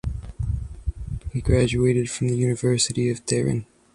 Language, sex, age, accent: English, male, 19-29, United States English